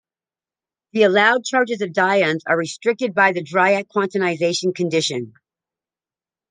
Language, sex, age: English, female, 40-49